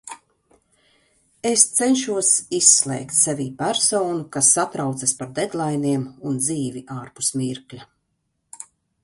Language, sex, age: Latvian, female, 40-49